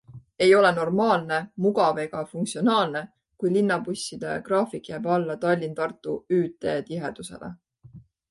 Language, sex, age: Estonian, female, 30-39